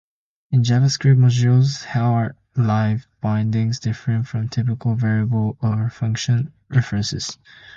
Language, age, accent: English, under 19, United States English